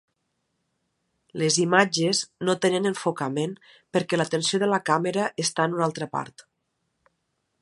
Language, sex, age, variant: Catalan, female, 40-49, Nord-Occidental